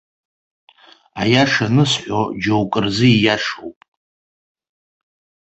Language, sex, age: Abkhazian, male, 30-39